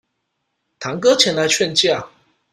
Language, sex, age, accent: Chinese, male, 30-39, 出生地：臺北市